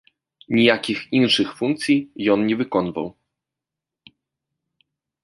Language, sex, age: Belarusian, male, 19-29